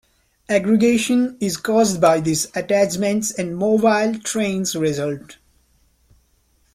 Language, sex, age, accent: English, male, 19-29, India and South Asia (India, Pakistan, Sri Lanka)